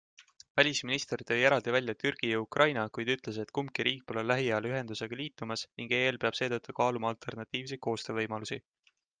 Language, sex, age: Estonian, male, 19-29